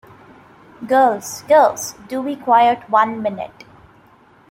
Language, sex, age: English, female, 19-29